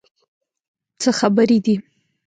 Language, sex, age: Pashto, female, 19-29